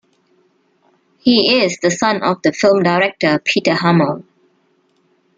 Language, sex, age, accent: English, female, 30-39, Malaysian English